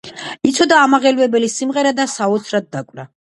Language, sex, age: Georgian, female, 50-59